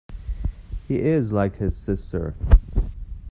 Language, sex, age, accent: English, male, 30-39, United States English